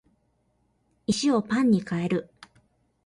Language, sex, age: Japanese, female, 19-29